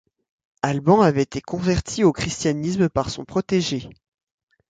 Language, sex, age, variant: French, male, 19-29, Français de métropole